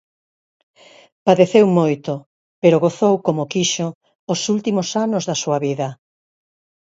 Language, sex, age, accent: Galician, female, 60-69, Normativo (estándar)